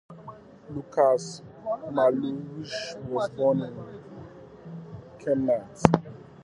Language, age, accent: English, 30-39, England English